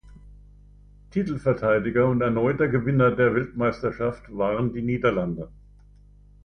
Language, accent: German, Deutschland Deutsch